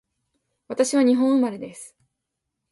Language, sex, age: Japanese, female, 19-29